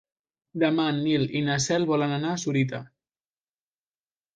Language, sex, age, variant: Catalan, male, under 19, Central